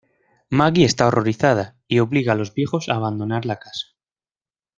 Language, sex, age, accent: Spanish, male, 19-29, España: Centro-Sur peninsular (Madrid, Toledo, Castilla-La Mancha)